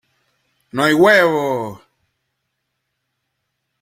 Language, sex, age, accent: Spanish, male, 19-29, Caribe: Cuba, Venezuela, Puerto Rico, República Dominicana, Panamá, Colombia caribeña, México caribeño, Costa del golfo de México